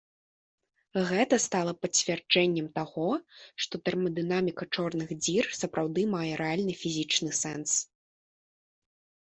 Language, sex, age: Belarusian, female, 19-29